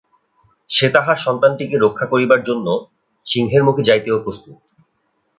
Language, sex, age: Bengali, male, 19-29